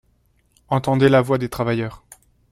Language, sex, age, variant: French, male, 19-29, Français de métropole